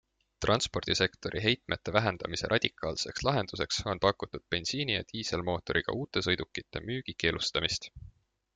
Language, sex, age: Estonian, male, 19-29